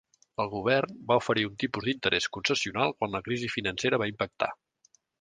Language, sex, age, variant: Catalan, male, 50-59, Central